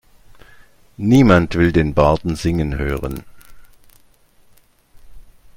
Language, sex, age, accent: German, male, 60-69, Deutschland Deutsch